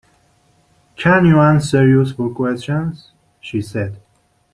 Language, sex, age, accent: English, male, 19-29, United States English